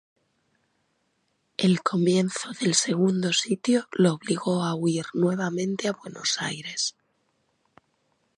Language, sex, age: Spanish, female, 30-39